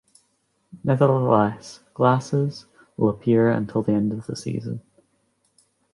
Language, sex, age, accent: English, female, 19-29, Scottish English